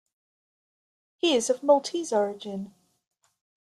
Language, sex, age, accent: English, female, 50-59, England English